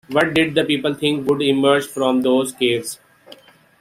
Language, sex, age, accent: English, male, 30-39, United States English